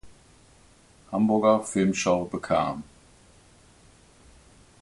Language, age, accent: German, 60-69, Hochdeutsch